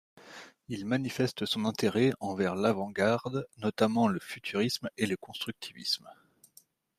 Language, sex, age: French, male, 30-39